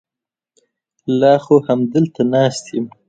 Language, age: Pashto, 19-29